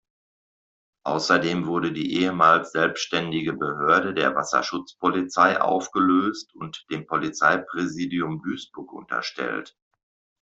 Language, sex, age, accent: German, male, 50-59, Deutschland Deutsch